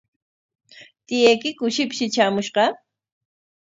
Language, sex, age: Corongo Ancash Quechua, female, 50-59